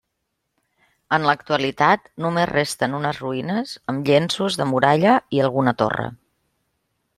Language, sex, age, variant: Catalan, female, 50-59, Central